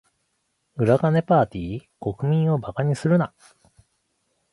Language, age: Japanese, 40-49